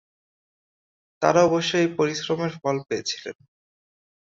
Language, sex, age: Bengali, male, 19-29